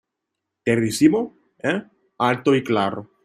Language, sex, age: Spanish, male, under 19